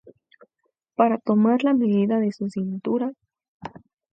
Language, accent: Spanish, México